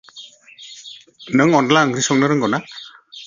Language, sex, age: Bodo, female, 40-49